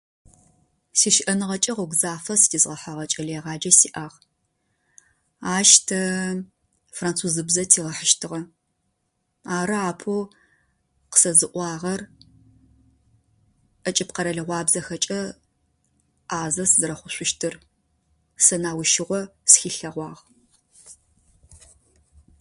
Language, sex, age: Adyghe, female, 30-39